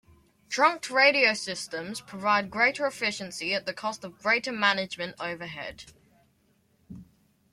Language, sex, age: English, male, under 19